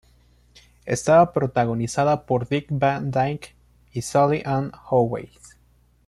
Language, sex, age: Spanish, male, 19-29